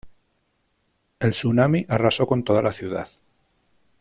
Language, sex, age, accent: Spanish, male, 30-39, España: Norte peninsular (Asturias, Castilla y León, Cantabria, País Vasco, Navarra, Aragón, La Rioja, Guadalajara, Cuenca)